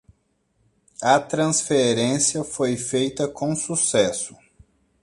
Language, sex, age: Portuguese, male, 30-39